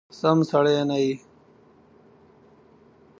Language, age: Pashto, 30-39